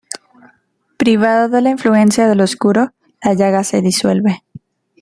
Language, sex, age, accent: Spanish, female, under 19, Andino-Pacífico: Colombia, Perú, Ecuador, oeste de Bolivia y Venezuela andina